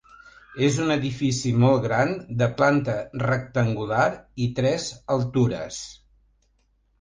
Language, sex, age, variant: Catalan, male, 70-79, Central